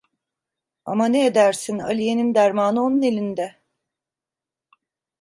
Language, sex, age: Turkish, female, 40-49